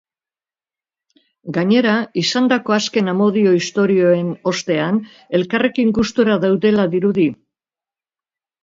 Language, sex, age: Basque, female, 70-79